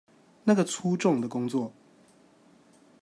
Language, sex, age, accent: Chinese, male, 30-39, 出生地：高雄市